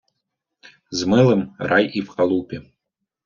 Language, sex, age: Ukrainian, male, 30-39